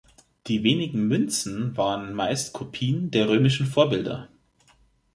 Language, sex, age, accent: German, male, 30-39, Deutschland Deutsch